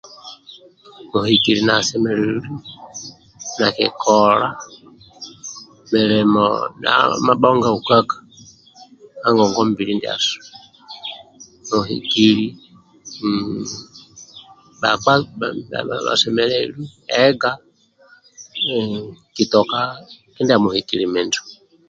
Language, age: Amba (Uganda), 30-39